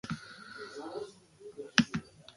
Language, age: Basque, under 19